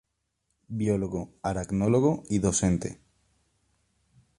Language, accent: Spanish, Andino-Pacífico: Colombia, Perú, Ecuador, oeste de Bolivia y Venezuela andina